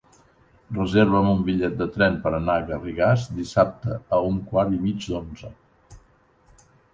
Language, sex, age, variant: Catalan, male, 60-69, Central